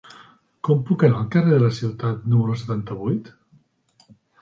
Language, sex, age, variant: Catalan, male, 50-59, Central